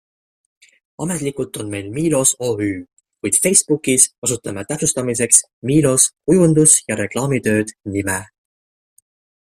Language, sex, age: Estonian, male, 19-29